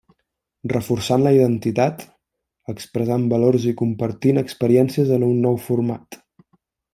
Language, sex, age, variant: Catalan, male, 19-29, Central